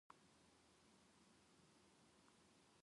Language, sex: Japanese, female